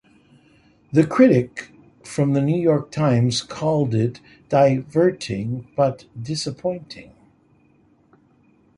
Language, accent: English, United States English